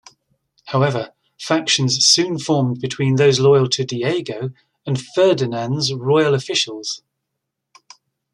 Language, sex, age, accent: English, male, 50-59, England English